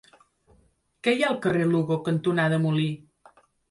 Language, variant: Catalan, Central